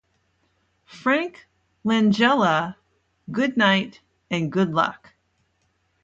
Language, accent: English, United States English